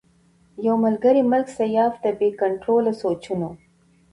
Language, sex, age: Pashto, female, 40-49